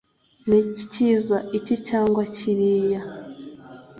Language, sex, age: Kinyarwanda, female, 19-29